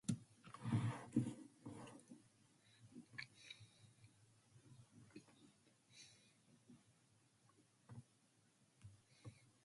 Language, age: English, 19-29